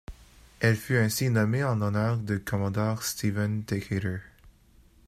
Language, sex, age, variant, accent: French, male, 19-29, Français d'Amérique du Nord, Français du Canada